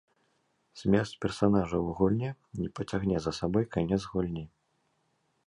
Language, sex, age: Belarusian, male, 19-29